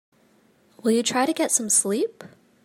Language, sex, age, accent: English, female, 19-29, United States English